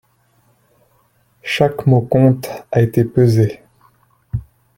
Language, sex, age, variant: French, male, 30-39, Français de métropole